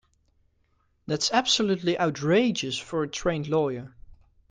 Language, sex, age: English, male, under 19